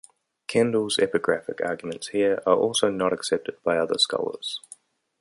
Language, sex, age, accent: English, male, 30-39, New Zealand English